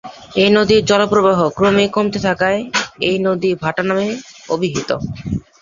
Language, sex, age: Bengali, male, under 19